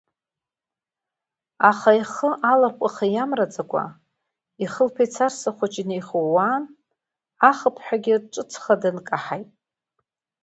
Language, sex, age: Abkhazian, female, 50-59